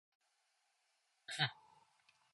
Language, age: Korean, 19-29